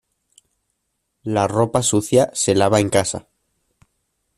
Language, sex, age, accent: Spanish, male, under 19, España: Centro-Sur peninsular (Madrid, Toledo, Castilla-La Mancha)